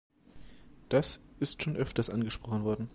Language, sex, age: German, male, 19-29